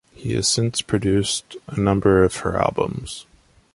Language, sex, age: English, male, 19-29